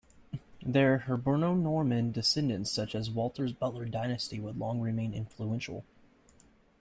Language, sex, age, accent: English, male, 19-29, United States English